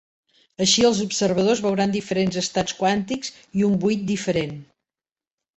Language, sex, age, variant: Catalan, female, 70-79, Central